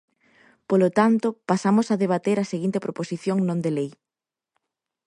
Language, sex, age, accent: Galician, female, 19-29, Oriental (común en zona oriental)